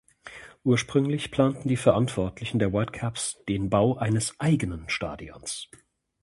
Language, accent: German, Deutschland Deutsch